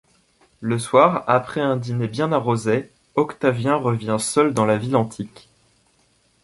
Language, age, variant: French, 19-29, Français de métropole